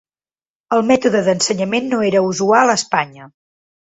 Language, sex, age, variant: Catalan, female, 19-29, Central